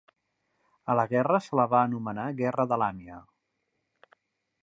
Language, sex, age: Catalan, male, 40-49